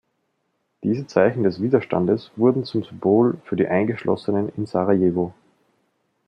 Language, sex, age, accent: German, male, 19-29, Österreichisches Deutsch